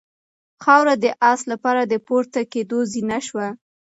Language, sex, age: Pashto, female, 19-29